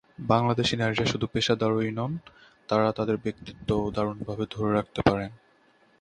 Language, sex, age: Bengali, male, 19-29